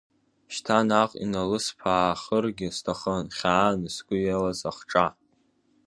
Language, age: Abkhazian, under 19